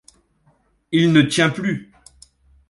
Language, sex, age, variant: French, male, 30-39, Français de métropole